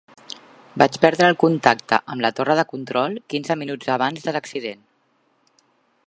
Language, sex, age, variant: Catalan, female, 40-49, Central